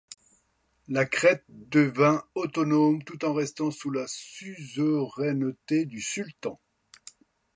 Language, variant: French, Français de métropole